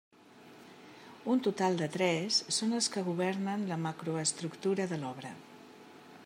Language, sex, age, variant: Catalan, female, 50-59, Central